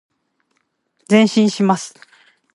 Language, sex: Japanese, female